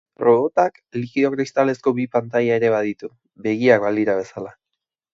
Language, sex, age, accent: Basque, male, under 19, Erdialdekoa edo Nafarra (Gipuzkoa, Nafarroa)